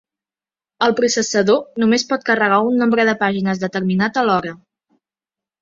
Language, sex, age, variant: Catalan, female, 19-29, Central